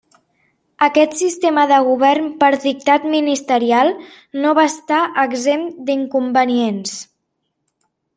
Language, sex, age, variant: Catalan, female, under 19, Central